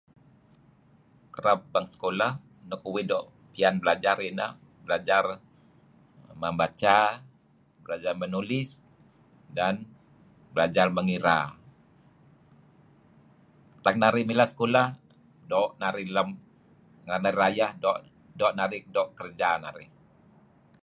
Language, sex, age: Kelabit, male, 50-59